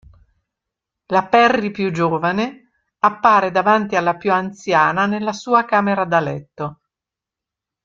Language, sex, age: Italian, female, 70-79